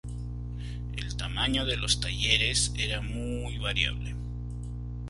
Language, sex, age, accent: Spanish, male, 30-39, Andino-Pacífico: Colombia, Perú, Ecuador, oeste de Bolivia y Venezuela andina